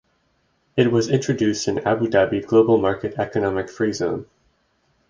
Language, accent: English, Canadian English